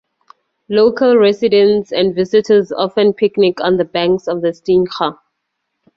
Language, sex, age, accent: English, female, 30-39, Southern African (South Africa, Zimbabwe, Namibia)